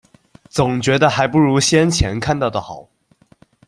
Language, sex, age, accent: Chinese, male, under 19, 出生地：江西省